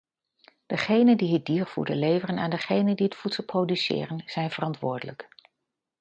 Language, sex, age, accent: Dutch, female, 50-59, Nederlands Nederlands